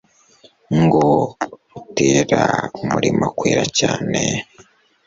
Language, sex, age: Kinyarwanda, male, 19-29